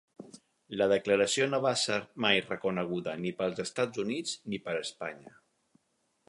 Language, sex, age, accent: Catalan, male, 50-59, mallorquí